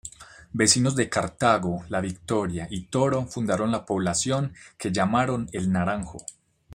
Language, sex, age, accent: Spanish, male, 19-29, Caribe: Cuba, Venezuela, Puerto Rico, República Dominicana, Panamá, Colombia caribeña, México caribeño, Costa del golfo de México